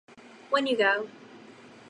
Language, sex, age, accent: English, female, under 19, United States English